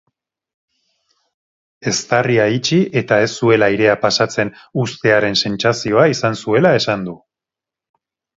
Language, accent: Basque, Erdialdekoa edo Nafarra (Gipuzkoa, Nafarroa)